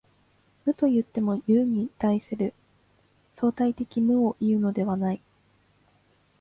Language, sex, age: Japanese, female, 19-29